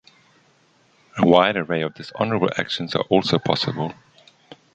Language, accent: English, Southern African (South Africa, Zimbabwe, Namibia)